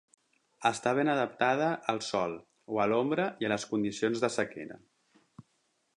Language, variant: Catalan, Central